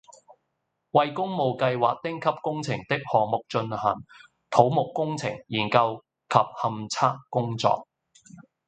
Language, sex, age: Cantonese, male, 50-59